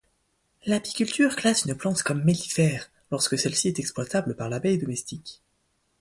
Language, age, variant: French, 19-29, Français de métropole